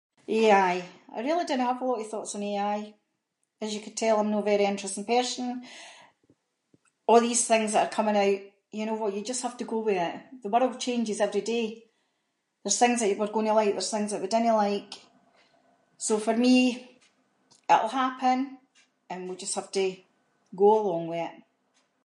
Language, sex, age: Scots, female, 50-59